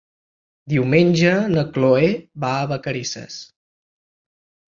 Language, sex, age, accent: Catalan, male, 19-29, central; septentrional